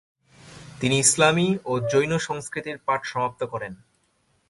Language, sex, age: Bengali, male, 19-29